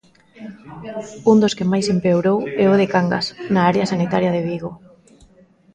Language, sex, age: Galician, female, 40-49